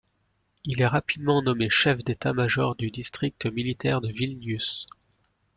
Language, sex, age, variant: French, male, 19-29, Français de métropole